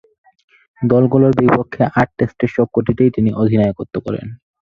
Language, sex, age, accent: Bengali, male, 19-29, প্রমিত বাংলা